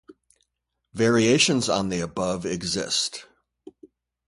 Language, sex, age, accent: English, male, 50-59, United States English